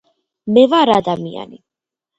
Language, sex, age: Georgian, female, under 19